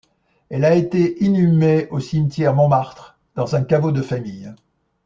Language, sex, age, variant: French, male, 70-79, Français de métropole